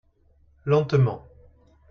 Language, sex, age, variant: French, male, 40-49, Français de métropole